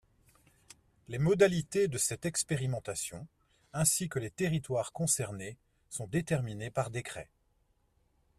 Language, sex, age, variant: French, male, 50-59, Français de métropole